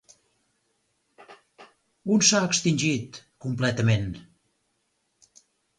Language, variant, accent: Catalan, Central, central; Empordanès